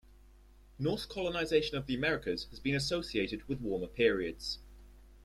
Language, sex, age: English, male, under 19